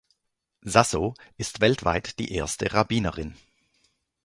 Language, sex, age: German, male, 40-49